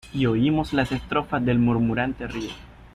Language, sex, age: Spanish, male, 30-39